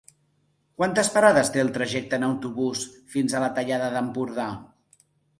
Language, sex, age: Catalan, male, 40-49